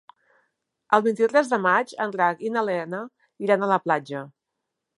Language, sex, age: Catalan, female, 40-49